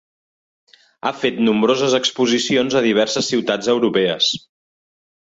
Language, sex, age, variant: Catalan, male, 40-49, Central